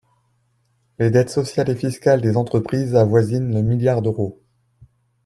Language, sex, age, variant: French, male, 30-39, Français de métropole